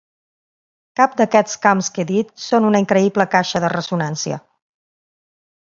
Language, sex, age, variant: Catalan, female, 40-49, Central